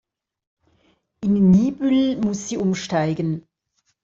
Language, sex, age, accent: German, female, 50-59, Schweizerdeutsch